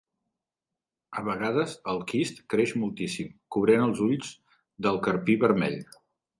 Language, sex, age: Catalan, male, 50-59